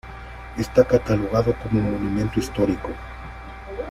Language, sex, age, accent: Spanish, male, 40-49, Andino-Pacífico: Colombia, Perú, Ecuador, oeste de Bolivia y Venezuela andina